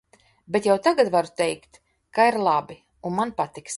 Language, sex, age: Latvian, female, 50-59